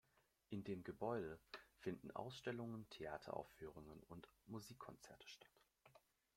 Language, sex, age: German, male, under 19